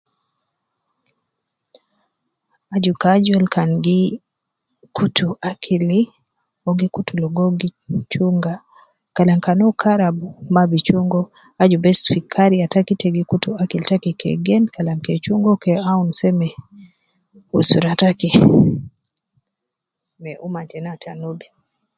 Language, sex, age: Nubi, female, 30-39